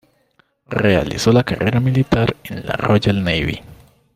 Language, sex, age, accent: Spanish, male, 19-29, Andino-Pacífico: Colombia, Perú, Ecuador, oeste de Bolivia y Venezuela andina